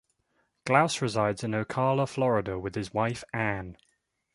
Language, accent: English, England English